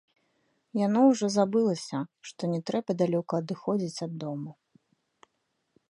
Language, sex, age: Belarusian, female, 30-39